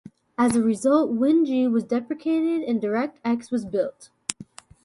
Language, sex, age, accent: English, female, 19-29, United States English